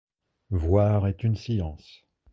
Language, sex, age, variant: French, male, 50-59, Français de métropole